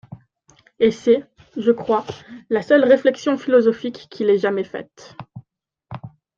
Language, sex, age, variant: French, female, 19-29, Français de métropole